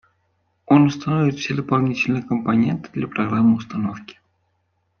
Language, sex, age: Russian, male, 19-29